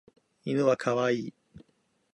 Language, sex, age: Japanese, male, 40-49